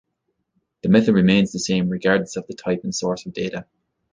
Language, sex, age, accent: English, male, 30-39, Irish English